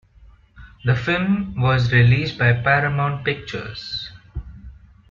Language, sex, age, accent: English, male, 19-29, India and South Asia (India, Pakistan, Sri Lanka)